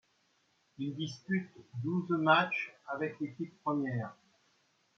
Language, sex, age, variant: French, male, 60-69, Français de métropole